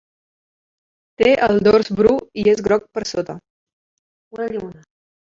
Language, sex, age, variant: Catalan, female, 19-29, Central